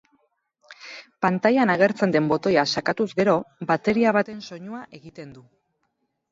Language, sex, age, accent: Basque, female, 30-39, Erdialdekoa edo Nafarra (Gipuzkoa, Nafarroa)